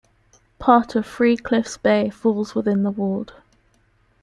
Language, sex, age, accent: English, female, 19-29, England English